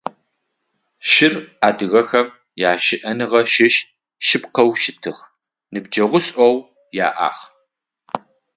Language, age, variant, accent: Adyghe, 40-49, Адыгабзэ (Кирил, пстэумэ зэдыряе), Бжъэдыгъу (Bjeduğ)